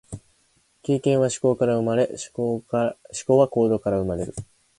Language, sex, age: Japanese, male, 19-29